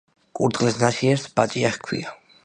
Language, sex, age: Georgian, male, under 19